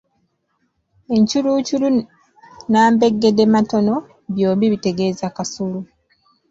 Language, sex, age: Ganda, female, 19-29